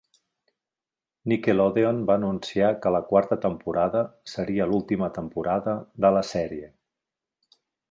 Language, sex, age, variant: Catalan, male, 40-49, Central